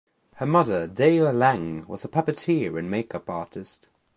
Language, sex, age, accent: English, male, under 19, England English